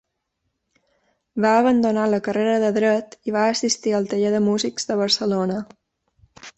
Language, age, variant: Catalan, 30-39, Balear